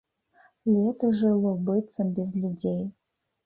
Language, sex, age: Belarusian, female, 30-39